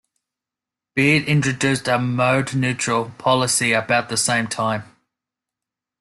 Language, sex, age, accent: English, male, 19-29, Australian English